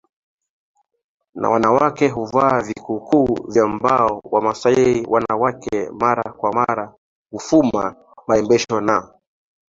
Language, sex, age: Swahili, male, 30-39